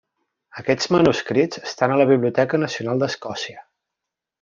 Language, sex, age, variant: Catalan, male, 30-39, Central